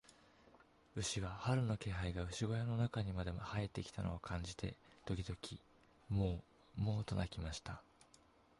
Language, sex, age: Japanese, male, 19-29